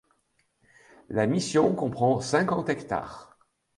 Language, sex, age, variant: French, male, 60-69, Français de métropole